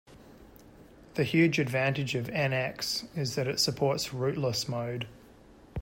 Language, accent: English, Australian English